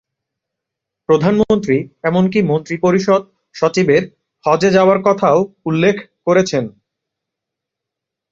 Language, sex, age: Bengali, male, 19-29